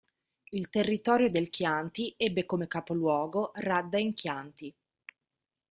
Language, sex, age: Italian, female, 30-39